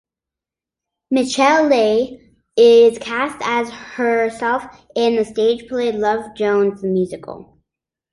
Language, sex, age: English, male, 19-29